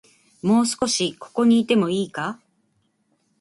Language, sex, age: Japanese, female, 19-29